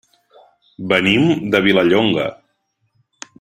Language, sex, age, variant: Catalan, male, 30-39, Central